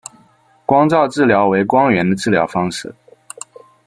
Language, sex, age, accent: Chinese, male, under 19, 出生地：浙江省